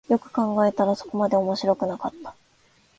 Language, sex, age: Japanese, female, 19-29